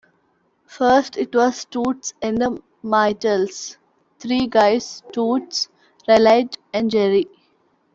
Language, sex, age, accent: English, female, 19-29, India and South Asia (India, Pakistan, Sri Lanka)